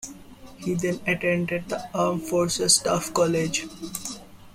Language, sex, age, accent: English, male, 19-29, India and South Asia (India, Pakistan, Sri Lanka)